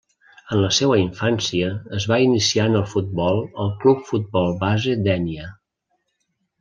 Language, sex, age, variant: Catalan, male, 60-69, Central